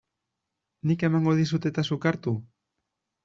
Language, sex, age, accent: Basque, male, 19-29, Mendebalekoa (Araba, Bizkaia, Gipuzkoako mendebaleko herri batzuk)